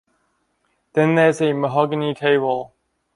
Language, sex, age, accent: English, male, 19-29, Australian English